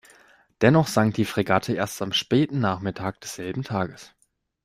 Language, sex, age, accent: German, male, 19-29, Deutschland Deutsch